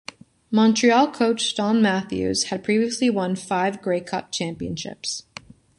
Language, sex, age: English, female, 19-29